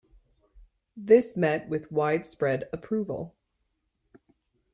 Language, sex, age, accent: English, female, 30-39, United States English